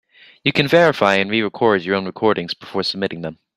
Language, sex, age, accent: English, male, under 19, United States English